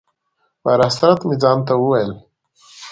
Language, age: Pashto, 19-29